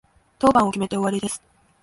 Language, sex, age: Japanese, female, 19-29